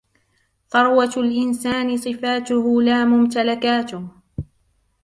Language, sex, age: Arabic, female, 19-29